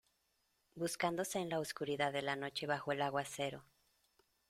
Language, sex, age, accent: Spanish, female, 40-49, México